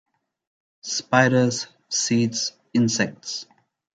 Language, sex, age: English, male, 30-39